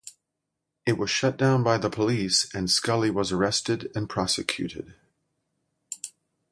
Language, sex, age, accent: English, male, 60-69, United States English